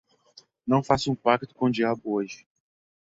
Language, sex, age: Portuguese, male, 30-39